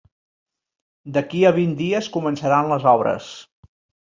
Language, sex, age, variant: Catalan, male, 50-59, Central